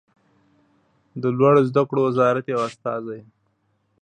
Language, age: Pashto, 30-39